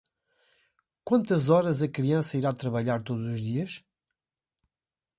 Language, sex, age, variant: Portuguese, male, 50-59, Portuguese (Portugal)